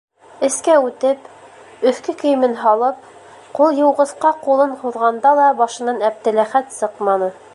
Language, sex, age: Bashkir, female, 30-39